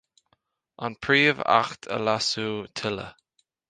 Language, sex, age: Irish, male, 19-29